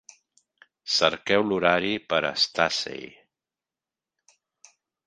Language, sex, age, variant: Catalan, male, 50-59, Central